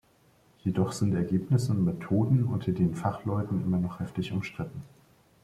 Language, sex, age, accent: German, male, 30-39, Deutschland Deutsch